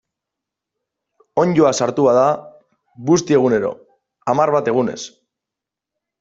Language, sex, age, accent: Basque, male, 19-29, Mendebalekoa (Araba, Bizkaia, Gipuzkoako mendebaleko herri batzuk)